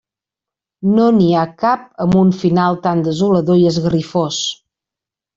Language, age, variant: Catalan, 40-49, Central